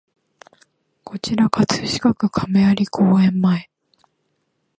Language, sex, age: Japanese, female, 19-29